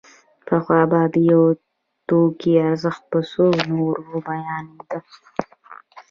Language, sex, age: Pashto, female, 19-29